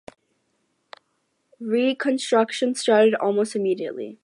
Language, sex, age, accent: English, female, under 19, United States English